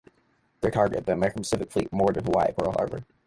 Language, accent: English, United States English